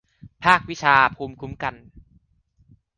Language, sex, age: Thai, male, 19-29